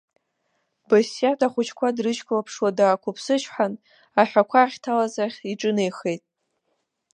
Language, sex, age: Abkhazian, female, under 19